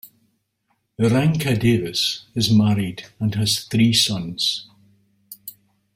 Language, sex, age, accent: English, male, 70-79, Scottish English